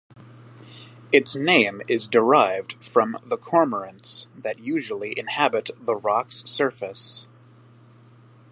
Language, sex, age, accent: English, male, 19-29, Canadian English